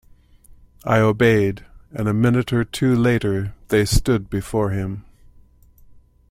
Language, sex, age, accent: English, male, 60-69, Canadian English